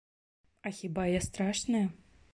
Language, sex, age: Belarusian, female, 30-39